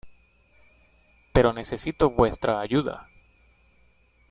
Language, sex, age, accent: Spanish, male, 30-39, Caribe: Cuba, Venezuela, Puerto Rico, República Dominicana, Panamá, Colombia caribeña, México caribeño, Costa del golfo de México